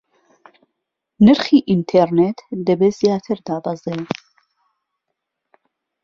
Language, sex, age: Central Kurdish, female, 30-39